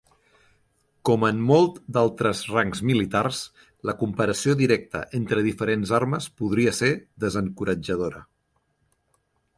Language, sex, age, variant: Catalan, male, 30-39, Central